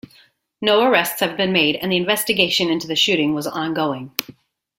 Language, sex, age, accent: English, female, 40-49, United States English